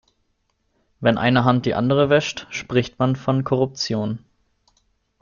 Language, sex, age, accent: German, male, 19-29, Deutschland Deutsch